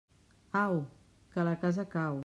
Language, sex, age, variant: Catalan, female, 40-49, Central